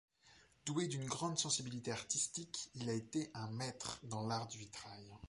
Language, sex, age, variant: French, male, 19-29, Français de métropole